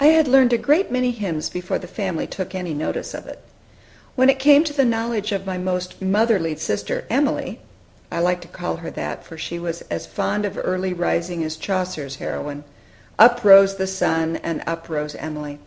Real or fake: real